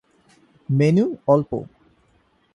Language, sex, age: Bengali, male, 19-29